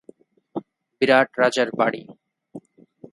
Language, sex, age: Bengali, male, 30-39